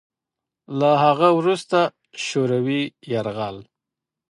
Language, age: Pashto, 30-39